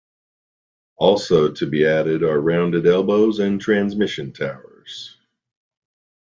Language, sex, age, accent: English, male, 40-49, United States English